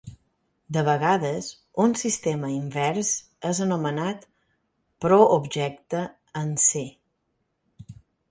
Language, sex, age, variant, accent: Catalan, female, 40-49, Balear, mallorquí